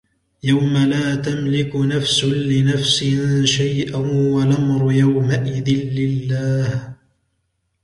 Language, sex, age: Arabic, male, 19-29